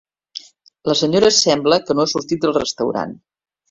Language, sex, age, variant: Catalan, female, 50-59, Central